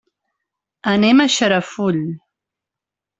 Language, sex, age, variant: Catalan, female, 40-49, Central